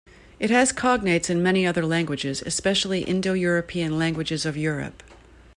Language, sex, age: English, female, 50-59